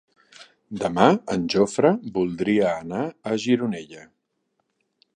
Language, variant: Catalan, Central